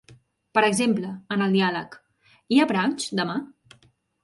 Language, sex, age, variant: Catalan, female, 30-39, Central